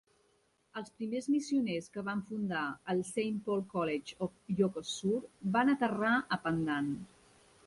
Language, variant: Catalan, Central